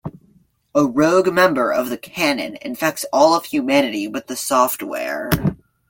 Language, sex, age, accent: English, male, under 19, Canadian English